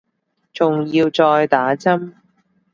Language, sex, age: Cantonese, female, 19-29